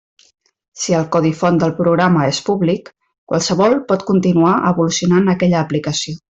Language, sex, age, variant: Catalan, female, 40-49, Central